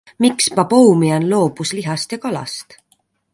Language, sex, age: Estonian, female, 30-39